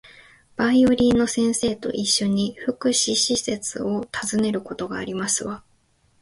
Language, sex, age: Japanese, female, 19-29